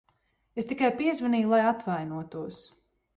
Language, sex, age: Latvian, female, 30-39